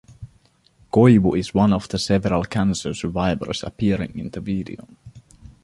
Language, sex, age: English, male, 19-29